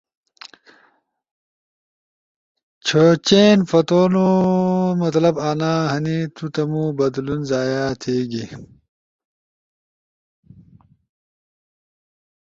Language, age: Ushojo, 19-29